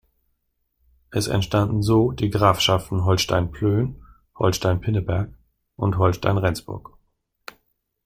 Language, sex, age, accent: German, male, 40-49, Deutschland Deutsch